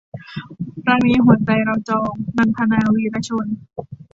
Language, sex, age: Thai, female, 19-29